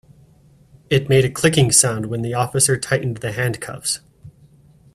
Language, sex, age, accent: English, male, 40-49, United States English